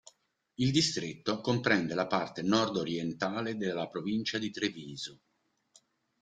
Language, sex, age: Italian, male, 50-59